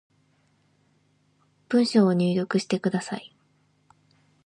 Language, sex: Japanese, female